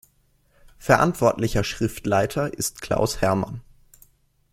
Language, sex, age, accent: German, male, 19-29, Deutschland Deutsch